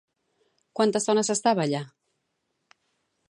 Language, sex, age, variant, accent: Catalan, female, 40-49, Central, central